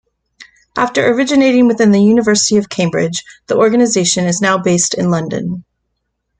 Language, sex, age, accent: English, female, 40-49, United States English